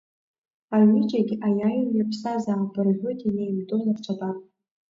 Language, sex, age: Abkhazian, female, under 19